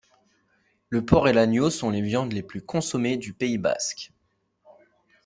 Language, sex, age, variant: French, male, 19-29, Français de métropole